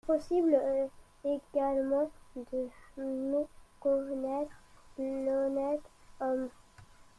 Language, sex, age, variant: French, male, 40-49, Français de métropole